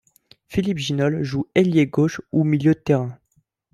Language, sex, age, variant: French, male, 19-29, Français de métropole